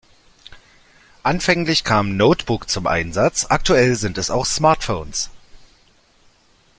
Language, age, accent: German, 30-39, Deutschland Deutsch